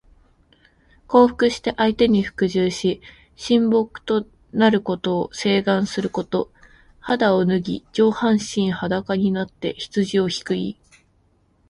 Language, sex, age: Japanese, female, 19-29